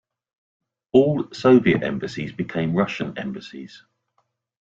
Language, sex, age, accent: English, male, 50-59, England English